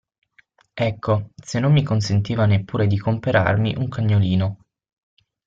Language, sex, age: Italian, male, 19-29